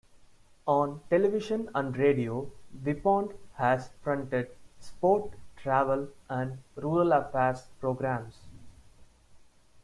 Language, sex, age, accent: English, male, 19-29, India and South Asia (India, Pakistan, Sri Lanka)